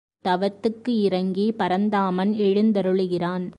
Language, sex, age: Tamil, female, 30-39